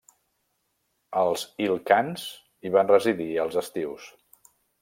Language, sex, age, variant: Catalan, male, 50-59, Central